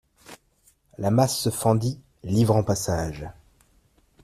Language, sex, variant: French, male, Français de métropole